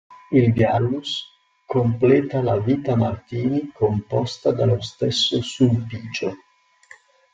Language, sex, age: Italian, male, 40-49